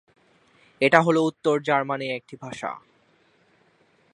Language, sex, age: Bengali, male, 19-29